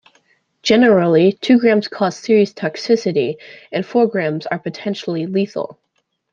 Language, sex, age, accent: English, female, under 19, United States English